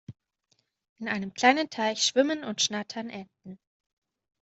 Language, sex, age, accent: German, female, 30-39, Deutschland Deutsch